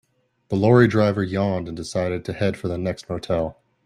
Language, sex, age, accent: English, male, 30-39, United States English